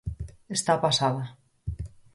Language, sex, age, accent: Galician, female, 30-39, Normativo (estándar)